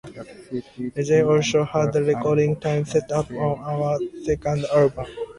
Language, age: English, 19-29